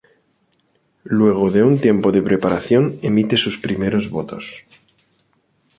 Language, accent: Spanish, España: Centro-Sur peninsular (Madrid, Toledo, Castilla-La Mancha)